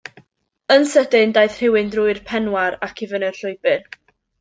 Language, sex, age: Welsh, female, 19-29